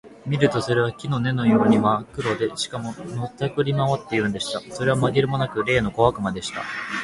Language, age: Japanese, 19-29